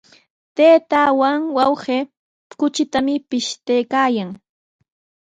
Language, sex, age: Sihuas Ancash Quechua, female, 19-29